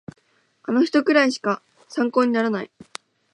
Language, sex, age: Japanese, female, 19-29